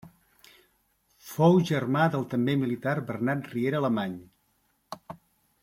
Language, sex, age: Catalan, male, 50-59